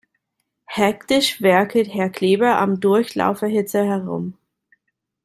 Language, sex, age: German, female, 30-39